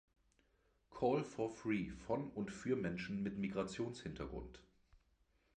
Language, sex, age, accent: German, male, 30-39, Deutschland Deutsch